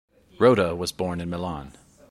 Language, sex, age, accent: English, male, 40-49, United States English